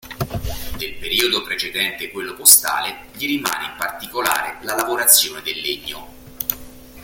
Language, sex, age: Italian, male, 40-49